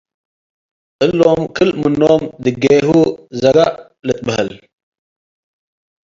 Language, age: Tigre, 30-39